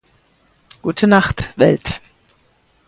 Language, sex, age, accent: German, female, 50-59, Deutschland Deutsch